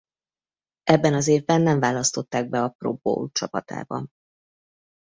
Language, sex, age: Hungarian, female, 30-39